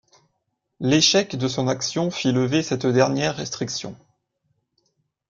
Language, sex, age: French, male, 19-29